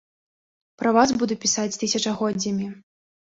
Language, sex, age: Belarusian, female, 19-29